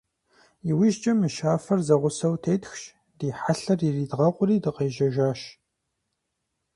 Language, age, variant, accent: Kabardian, 19-29, Адыгэбзэ (Къэбэрдей, Кирил, псоми зэдай), Джылэхъстэней (Gilahsteney)